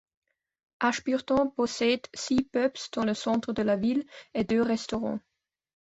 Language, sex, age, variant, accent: French, female, 19-29, Français d'Europe, Français de Suisse